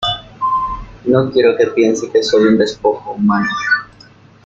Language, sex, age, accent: Spanish, male, 19-29, México